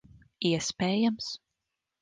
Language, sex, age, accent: Latvian, female, 30-39, Rigas